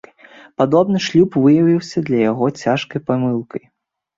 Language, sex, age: Belarusian, male, under 19